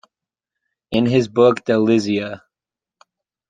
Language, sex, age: English, male, 19-29